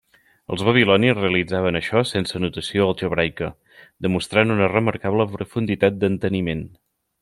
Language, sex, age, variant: Catalan, male, 30-39, Central